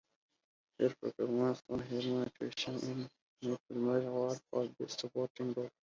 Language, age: English, under 19